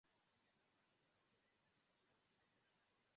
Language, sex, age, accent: Esperanto, male, 19-29, Internacia